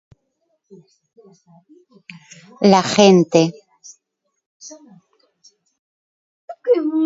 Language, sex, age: Spanish, female, 50-59